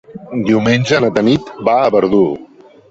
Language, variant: Catalan, Central